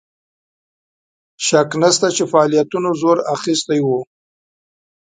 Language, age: Pashto, 40-49